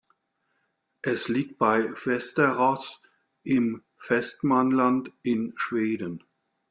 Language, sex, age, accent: German, male, 60-69, Deutschland Deutsch